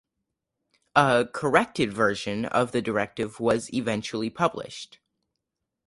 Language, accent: English, United States English